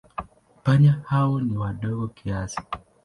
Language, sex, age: Swahili, male, 19-29